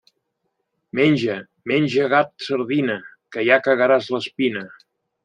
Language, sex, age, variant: Catalan, male, 80-89, Central